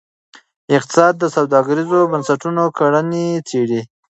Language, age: Pashto, 19-29